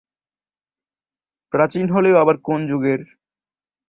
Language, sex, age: Bengali, male, under 19